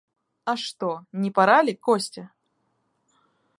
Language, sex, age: Russian, female, 19-29